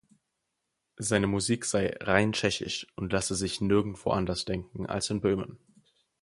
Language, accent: German, Deutschland Deutsch